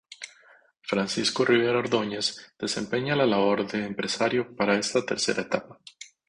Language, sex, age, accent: Spanish, male, 30-39, América central